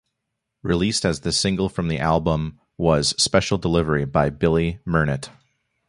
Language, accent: English, United States English